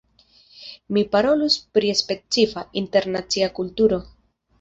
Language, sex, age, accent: Esperanto, female, 19-29, Internacia